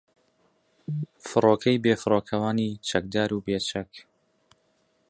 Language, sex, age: Central Kurdish, male, 19-29